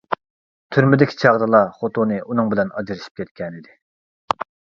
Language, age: Uyghur, 30-39